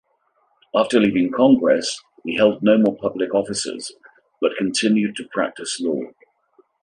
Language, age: English, 60-69